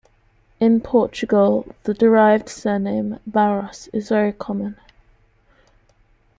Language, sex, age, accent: English, female, 19-29, England English